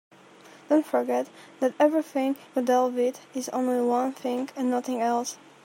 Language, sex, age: English, female, under 19